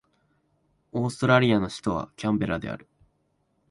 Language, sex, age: Japanese, male, 19-29